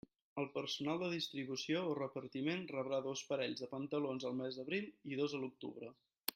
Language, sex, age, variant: Catalan, male, 19-29, Central